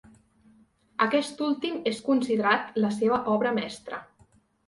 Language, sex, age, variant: Catalan, female, 19-29, Central